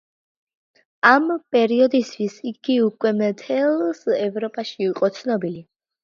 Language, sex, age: Georgian, female, under 19